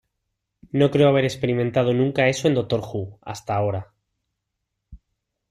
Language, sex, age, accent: Spanish, male, 30-39, España: Sur peninsular (Andalucia, Extremadura, Murcia)